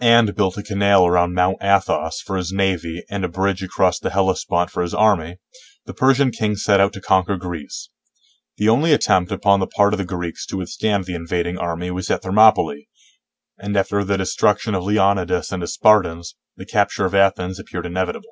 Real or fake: real